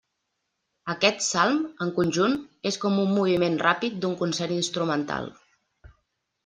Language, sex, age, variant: Catalan, female, 30-39, Central